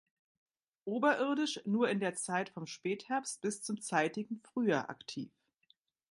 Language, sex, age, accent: German, female, 50-59, Deutschland Deutsch